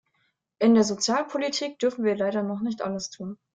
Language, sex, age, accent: German, female, 19-29, Deutschland Deutsch